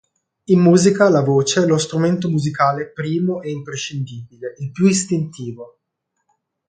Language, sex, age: Italian, male, 40-49